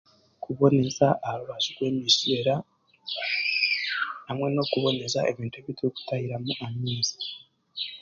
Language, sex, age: Chiga, male, 30-39